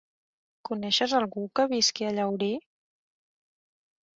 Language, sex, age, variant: Catalan, female, 30-39, Central